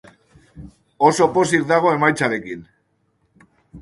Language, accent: Basque, Mendebalekoa (Araba, Bizkaia, Gipuzkoako mendebaleko herri batzuk)